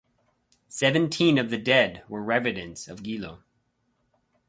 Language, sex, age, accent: English, male, 30-39, United States English